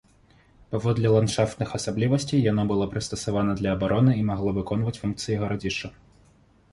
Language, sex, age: Belarusian, male, 19-29